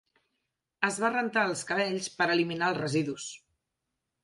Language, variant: Catalan, Central